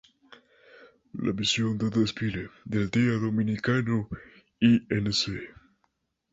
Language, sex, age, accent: Spanish, male, 19-29, Andino-Pacífico: Colombia, Perú, Ecuador, oeste de Bolivia y Venezuela andina